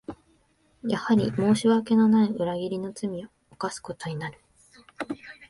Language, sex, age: Japanese, female, 19-29